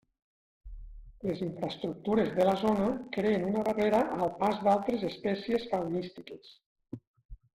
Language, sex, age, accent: Catalan, male, 50-59, valencià